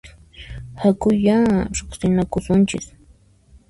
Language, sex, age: Puno Quechua, female, 19-29